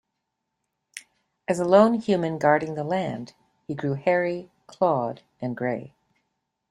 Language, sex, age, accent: English, female, 60-69, Canadian English